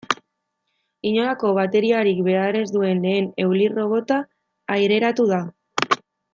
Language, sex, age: Basque, female, 19-29